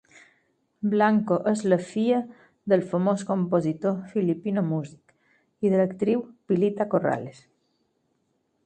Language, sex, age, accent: Catalan, female, 40-49, mallorquí